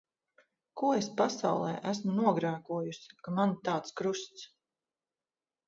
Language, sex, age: Latvian, female, 40-49